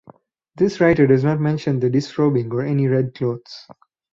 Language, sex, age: English, male, 19-29